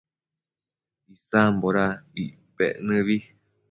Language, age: Matsés, under 19